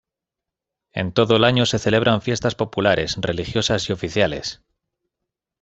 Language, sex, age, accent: Spanish, male, 19-29, España: Norte peninsular (Asturias, Castilla y León, Cantabria, País Vasco, Navarra, Aragón, La Rioja, Guadalajara, Cuenca)